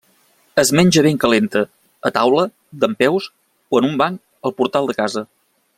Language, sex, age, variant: Catalan, male, 30-39, Central